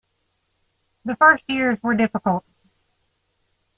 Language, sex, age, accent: English, female, 40-49, United States English